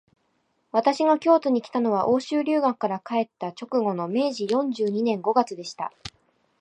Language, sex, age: Japanese, female, 19-29